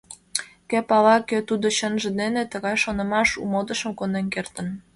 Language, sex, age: Mari, female, 19-29